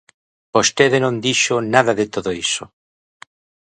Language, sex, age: Galician, male, 40-49